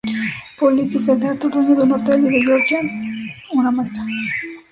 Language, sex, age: Spanish, female, under 19